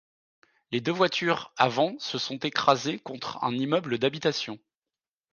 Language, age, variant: French, 30-39, Français de métropole